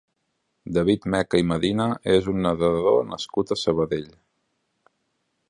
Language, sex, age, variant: Catalan, male, 30-39, Central